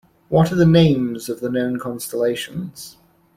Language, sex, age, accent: English, male, 19-29, England English